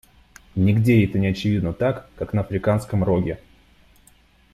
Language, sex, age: Russian, male, 19-29